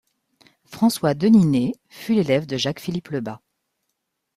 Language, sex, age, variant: French, female, 40-49, Français de métropole